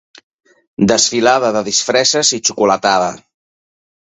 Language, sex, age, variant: Catalan, male, 40-49, Central